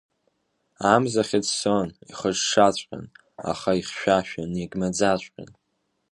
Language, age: Abkhazian, under 19